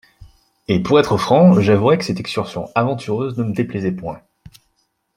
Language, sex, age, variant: French, male, 19-29, Français de métropole